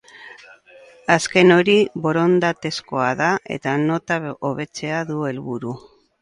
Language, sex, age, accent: Basque, female, 60-69, Erdialdekoa edo Nafarra (Gipuzkoa, Nafarroa)